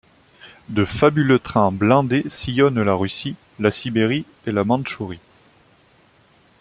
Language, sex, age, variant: French, male, 19-29, Français de métropole